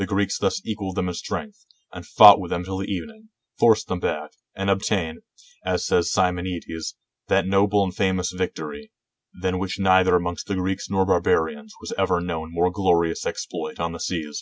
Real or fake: real